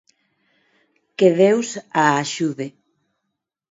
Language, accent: Galician, Neofalante